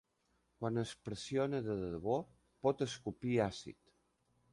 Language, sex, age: Catalan, male, 50-59